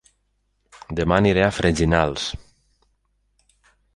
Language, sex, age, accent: Catalan, male, 30-39, valencià